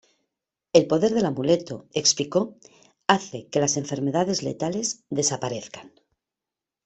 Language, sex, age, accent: Spanish, female, 50-59, España: Norte peninsular (Asturias, Castilla y León, Cantabria, País Vasco, Navarra, Aragón, La Rioja, Guadalajara, Cuenca)